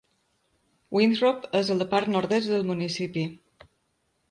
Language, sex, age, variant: Catalan, female, 50-59, Balear